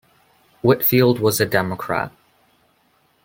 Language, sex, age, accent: English, male, under 19, Canadian English